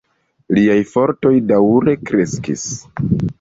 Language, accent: Esperanto, Internacia